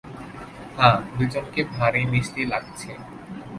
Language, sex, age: Bengali, male, 19-29